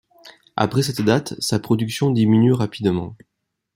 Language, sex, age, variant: French, male, 30-39, Français de métropole